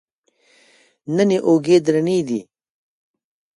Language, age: Pashto, 40-49